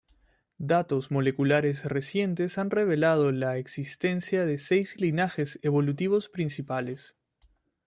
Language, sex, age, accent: Spanish, male, 30-39, Andino-Pacífico: Colombia, Perú, Ecuador, oeste de Bolivia y Venezuela andina